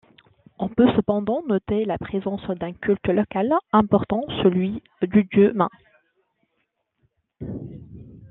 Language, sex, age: French, female, 19-29